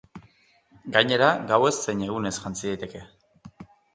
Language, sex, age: Basque, male, 40-49